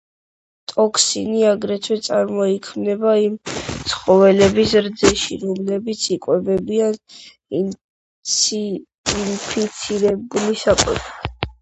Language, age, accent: Georgian, under 19, ჩვეულებრივი